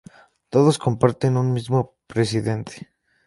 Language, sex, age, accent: Spanish, male, 19-29, México